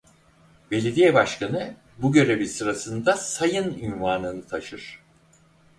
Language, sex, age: Turkish, male, 60-69